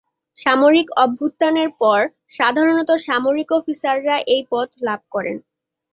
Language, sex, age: Bengali, female, 19-29